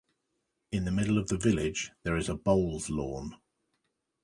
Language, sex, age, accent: English, male, 40-49, England English